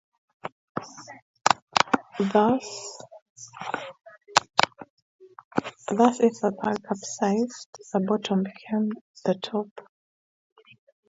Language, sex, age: English, female, 19-29